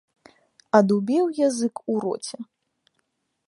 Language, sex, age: Belarusian, female, 19-29